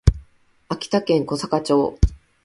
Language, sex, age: Japanese, female, 40-49